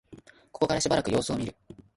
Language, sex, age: Japanese, male, 19-29